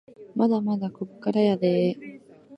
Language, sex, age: Japanese, female, 19-29